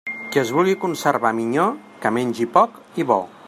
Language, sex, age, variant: Catalan, male, 40-49, Central